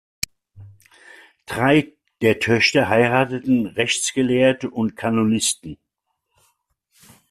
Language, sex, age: German, male, 60-69